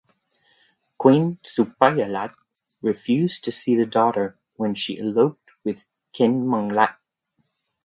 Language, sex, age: English, male, 30-39